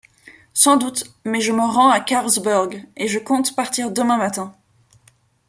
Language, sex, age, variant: French, female, 19-29, Français de métropole